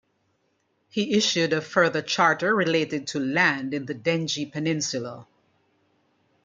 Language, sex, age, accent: English, female, 60-69, West Indies and Bermuda (Bahamas, Bermuda, Jamaica, Trinidad)